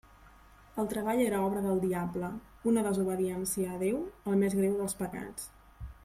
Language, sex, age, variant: Catalan, female, 30-39, Central